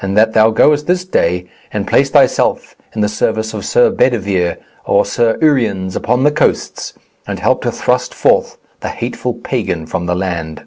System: none